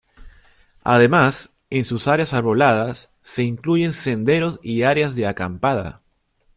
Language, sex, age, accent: Spanish, male, 30-39, Andino-Pacífico: Colombia, Perú, Ecuador, oeste de Bolivia y Venezuela andina